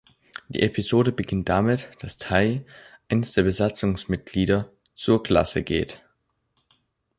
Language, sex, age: German, male, under 19